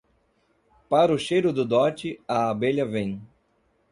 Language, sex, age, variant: Portuguese, male, 40-49, Portuguese (Brasil)